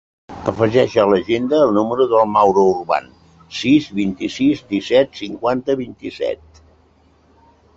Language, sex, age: Catalan, male, 70-79